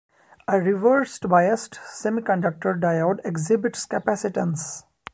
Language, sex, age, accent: English, male, 19-29, India and South Asia (India, Pakistan, Sri Lanka)